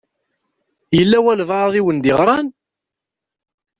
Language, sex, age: Kabyle, male, 19-29